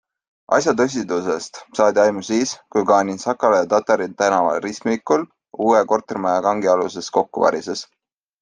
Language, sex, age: Estonian, male, 30-39